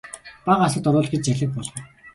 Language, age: Mongolian, 19-29